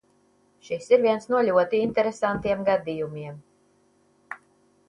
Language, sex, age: Latvian, female, 60-69